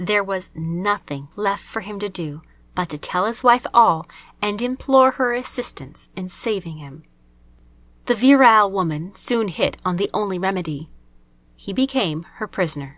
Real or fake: real